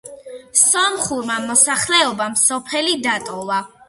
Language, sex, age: Georgian, female, under 19